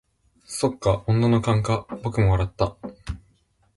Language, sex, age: Japanese, male, under 19